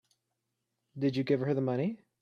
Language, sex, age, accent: English, male, 19-29, United States English